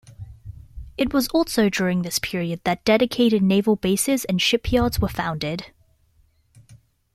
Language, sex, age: English, female, 19-29